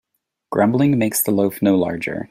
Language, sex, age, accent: English, male, 30-39, United States English